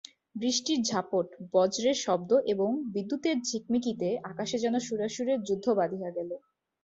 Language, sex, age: Bengali, female, 19-29